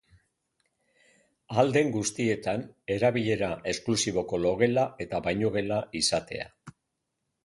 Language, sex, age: Basque, male, 60-69